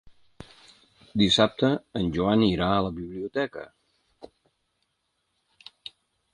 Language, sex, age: Catalan, male, 60-69